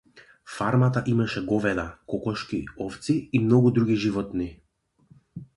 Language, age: Macedonian, 19-29